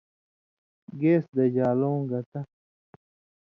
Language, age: Indus Kohistani, 19-29